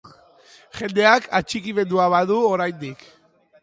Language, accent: Basque, Mendebalekoa (Araba, Bizkaia, Gipuzkoako mendebaleko herri batzuk)